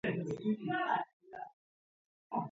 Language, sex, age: Georgian, male, under 19